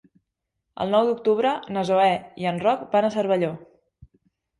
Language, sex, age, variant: Catalan, female, 19-29, Central